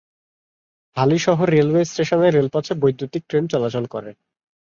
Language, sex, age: Bengali, male, 19-29